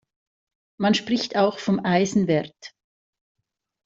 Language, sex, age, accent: German, female, 50-59, Schweizerdeutsch